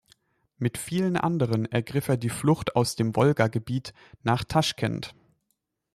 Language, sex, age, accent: German, male, 19-29, Deutschland Deutsch